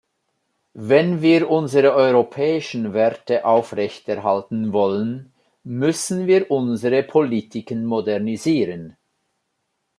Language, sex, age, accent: German, male, 50-59, Schweizerdeutsch